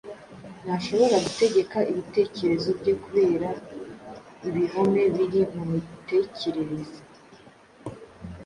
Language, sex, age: Kinyarwanda, female, under 19